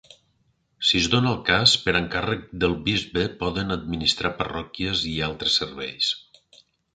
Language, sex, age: Catalan, male, 50-59